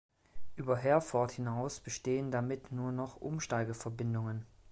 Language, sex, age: German, male, 19-29